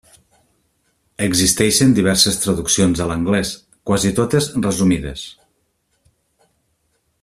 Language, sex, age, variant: Catalan, male, 40-49, Nord-Occidental